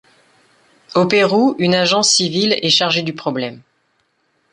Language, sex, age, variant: French, female, 30-39, Français de métropole